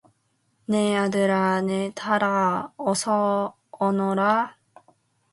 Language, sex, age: Korean, female, 19-29